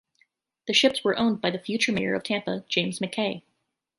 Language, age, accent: English, 30-39, United States English